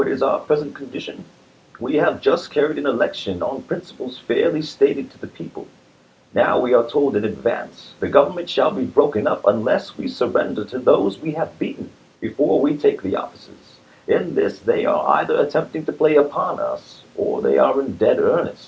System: none